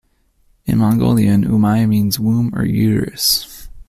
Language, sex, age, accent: English, male, 19-29, United States English